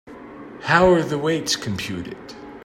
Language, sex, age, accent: English, male, 40-49, United States English